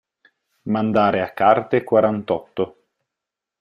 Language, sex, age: Italian, male, 19-29